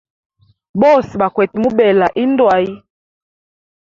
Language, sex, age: Hemba, female, 19-29